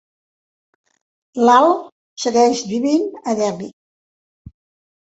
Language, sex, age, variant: Catalan, female, 70-79, Central